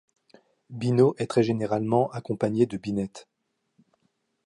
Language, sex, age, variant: French, male, 30-39, Français de métropole